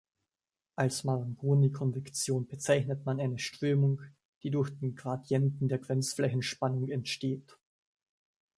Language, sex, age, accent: German, male, 19-29, Österreichisches Deutsch